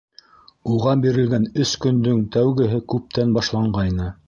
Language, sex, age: Bashkir, male, 60-69